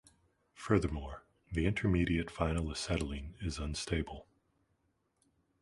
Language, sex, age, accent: English, male, 40-49, United States English